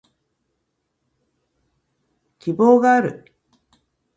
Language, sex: Japanese, female